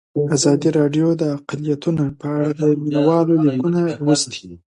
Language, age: Pashto, 30-39